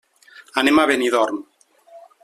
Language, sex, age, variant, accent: Catalan, male, 40-49, Valencià meridional, valencià